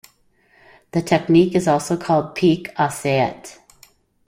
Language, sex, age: English, female, 50-59